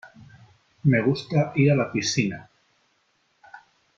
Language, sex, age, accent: Spanish, male, 30-39, España: Norte peninsular (Asturias, Castilla y León, Cantabria, País Vasco, Navarra, Aragón, La Rioja, Guadalajara, Cuenca)